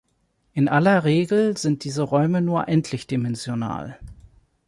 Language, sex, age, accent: German, male, 40-49, Deutschland Deutsch